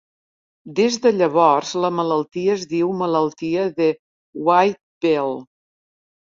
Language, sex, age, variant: Catalan, female, 60-69, Central